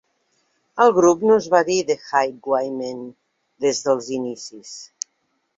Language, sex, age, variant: Catalan, female, 50-59, Central